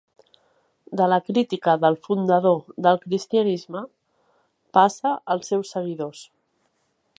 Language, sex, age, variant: Catalan, female, 40-49, Central